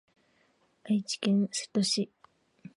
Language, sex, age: Japanese, female, 19-29